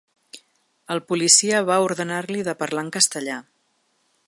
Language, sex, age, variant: Catalan, female, 40-49, Central